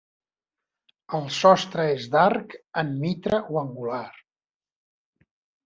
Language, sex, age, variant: Catalan, male, 40-49, Central